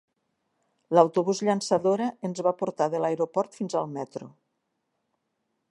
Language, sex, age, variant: Catalan, female, 60-69, Nord-Occidental